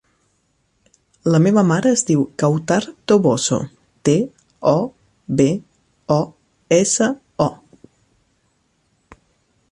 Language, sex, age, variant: Catalan, female, 30-39, Central